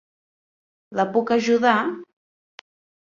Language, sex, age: Catalan, female, 30-39